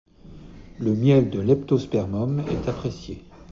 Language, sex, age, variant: French, male, 40-49, Français de métropole